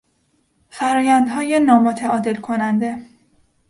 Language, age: Persian, 30-39